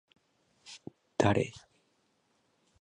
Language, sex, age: Japanese, male, 19-29